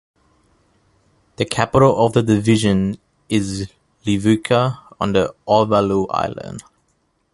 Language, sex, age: English, male, 19-29